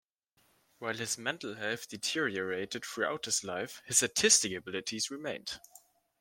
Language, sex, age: English, male, 19-29